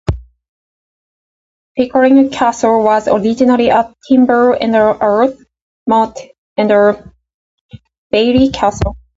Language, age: English, 40-49